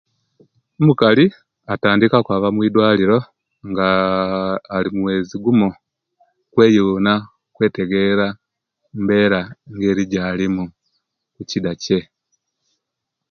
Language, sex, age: Kenyi, male, 40-49